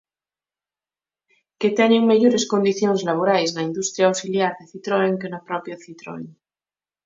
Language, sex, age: Galician, female, 30-39